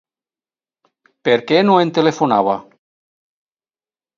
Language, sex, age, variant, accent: Catalan, male, 50-59, Valencià meridional, valencià